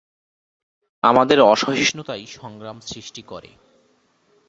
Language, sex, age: Bengali, male, 30-39